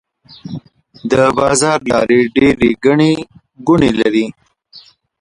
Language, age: Pashto, 30-39